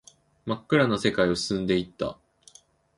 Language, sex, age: Japanese, male, 19-29